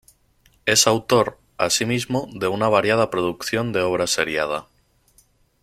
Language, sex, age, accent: Spanish, male, 19-29, España: Centro-Sur peninsular (Madrid, Toledo, Castilla-La Mancha)